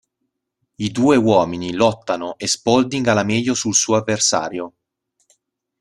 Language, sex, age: Italian, male, 30-39